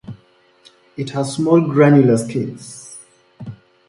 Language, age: English, 30-39